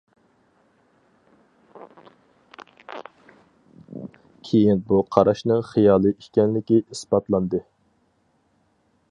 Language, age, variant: Uyghur, 30-39, ئۇيغۇر تىلى